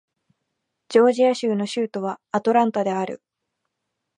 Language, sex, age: Japanese, female, 19-29